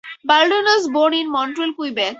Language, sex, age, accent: English, female, 19-29, United States English